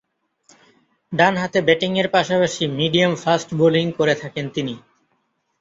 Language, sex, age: Bengali, male, 30-39